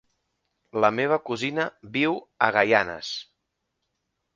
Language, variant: Catalan, Central